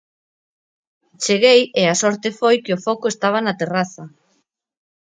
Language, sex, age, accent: Galician, female, 40-49, Normativo (estándar)